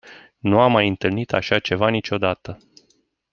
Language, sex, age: Romanian, male, 40-49